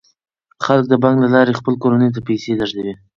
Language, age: Pashto, 19-29